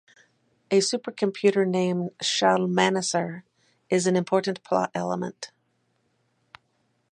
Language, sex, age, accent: English, female, 60-69, United States English